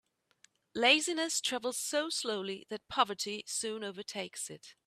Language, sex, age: English, female, 40-49